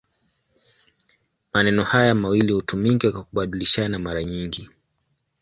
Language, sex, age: Swahili, male, 19-29